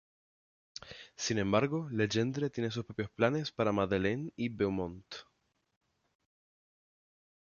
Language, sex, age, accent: Spanish, male, 19-29, España: Islas Canarias